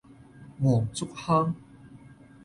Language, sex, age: Cantonese, male, 19-29